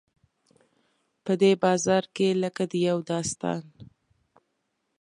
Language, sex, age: Pashto, female, 19-29